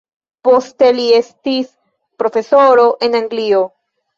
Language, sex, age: Esperanto, female, 19-29